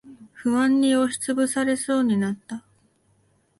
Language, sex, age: Japanese, female, 19-29